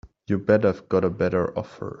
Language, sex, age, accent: English, male, 30-39, United States English